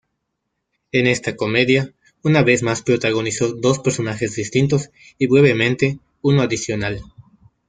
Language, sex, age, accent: Spanish, male, 19-29, México